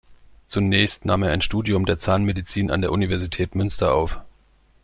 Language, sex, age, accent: German, male, 40-49, Deutschland Deutsch